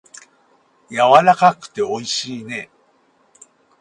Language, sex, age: Japanese, male, 40-49